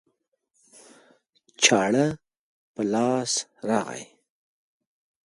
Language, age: Pashto, 40-49